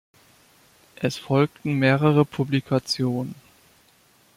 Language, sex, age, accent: German, male, 19-29, Deutschland Deutsch